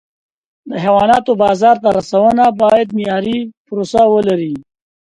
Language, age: Pashto, 19-29